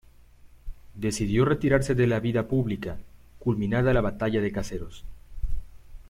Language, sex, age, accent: Spanish, male, 19-29, México